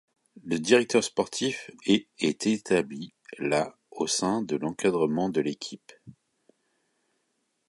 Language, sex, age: French, male, 40-49